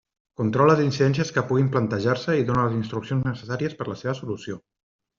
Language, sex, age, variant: Catalan, male, 40-49, Central